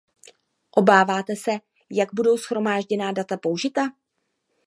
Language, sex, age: Czech, female, 30-39